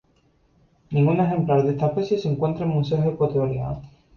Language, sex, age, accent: Spanish, male, 19-29, España: Islas Canarias